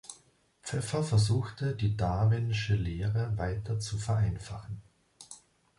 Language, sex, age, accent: German, male, 30-39, Österreichisches Deutsch